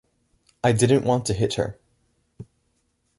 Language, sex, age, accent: English, male, under 19, United States English